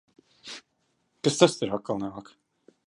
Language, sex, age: Latvian, male, 19-29